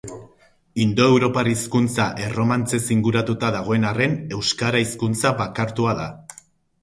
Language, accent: Basque, Mendebalekoa (Araba, Bizkaia, Gipuzkoako mendebaleko herri batzuk)